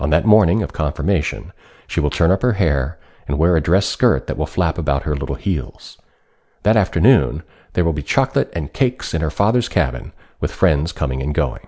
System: none